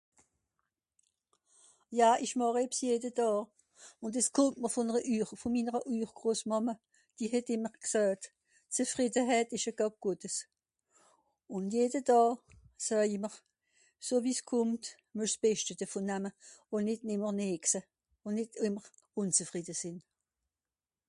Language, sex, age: Swiss German, female, 60-69